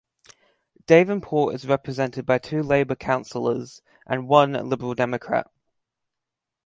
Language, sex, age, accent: English, male, under 19, Australian English